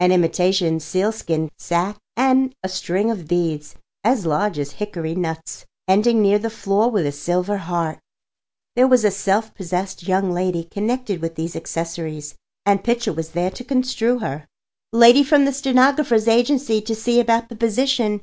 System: none